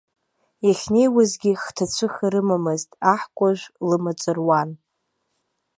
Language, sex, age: Abkhazian, female, under 19